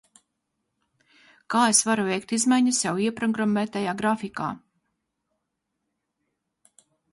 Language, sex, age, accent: Latvian, female, 50-59, Latgaliešu